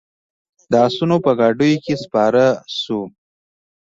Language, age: Pashto, 19-29